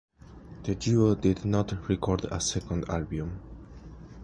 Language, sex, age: English, male, under 19